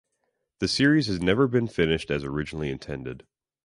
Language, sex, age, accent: English, male, 19-29, United States English